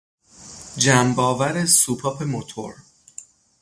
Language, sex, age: Persian, male, 19-29